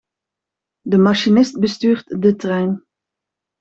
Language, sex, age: Dutch, female, 30-39